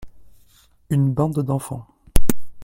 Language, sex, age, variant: French, male, 30-39, Français de métropole